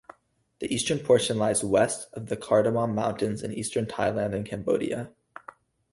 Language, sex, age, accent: English, male, 19-29, United States English